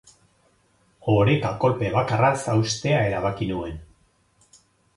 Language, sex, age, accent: Basque, male, 60-69, Erdialdekoa edo Nafarra (Gipuzkoa, Nafarroa)